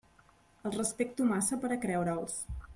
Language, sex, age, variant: Catalan, female, 30-39, Central